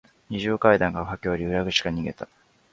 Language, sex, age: Japanese, male, 19-29